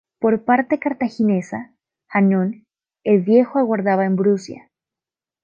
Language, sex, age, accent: Spanish, female, under 19, Andino-Pacífico: Colombia, Perú, Ecuador, oeste de Bolivia y Venezuela andina